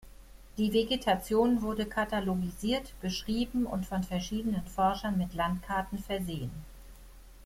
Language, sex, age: German, female, 50-59